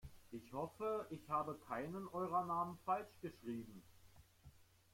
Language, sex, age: German, male, 50-59